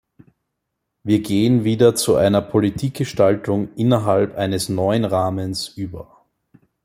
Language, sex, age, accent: German, male, 19-29, Österreichisches Deutsch